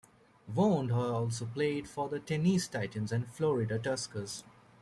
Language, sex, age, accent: English, male, 19-29, United States English